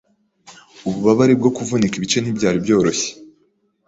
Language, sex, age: Kinyarwanda, female, 19-29